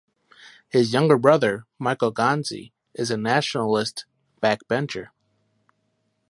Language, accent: English, United States English